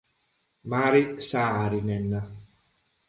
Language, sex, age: Italian, male, 40-49